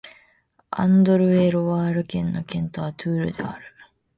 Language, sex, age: Japanese, female, 19-29